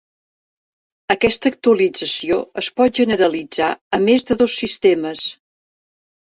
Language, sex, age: Catalan, female, 60-69